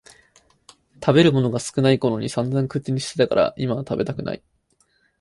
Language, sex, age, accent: Japanese, male, 19-29, 標準語